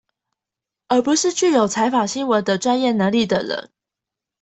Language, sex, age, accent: Chinese, female, 19-29, 出生地：臺北市